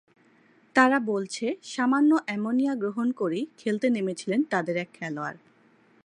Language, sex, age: Bengali, male, 30-39